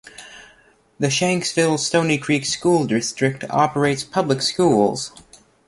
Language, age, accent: English, 19-29, United States English